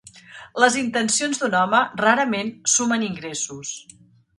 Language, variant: Catalan, Central